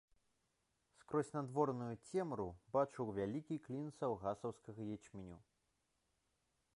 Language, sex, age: Belarusian, male, 19-29